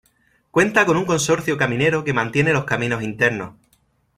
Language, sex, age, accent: Spanish, male, 30-39, España: Sur peninsular (Andalucia, Extremadura, Murcia)